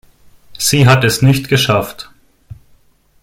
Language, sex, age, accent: German, male, 19-29, Deutschland Deutsch